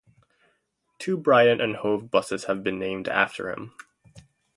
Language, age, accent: English, 19-29, United States English